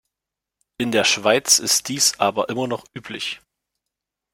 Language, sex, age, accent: German, male, 30-39, Deutschland Deutsch